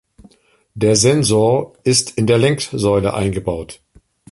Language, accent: German, Deutschland Deutsch